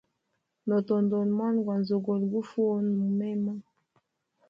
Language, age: Hemba, 30-39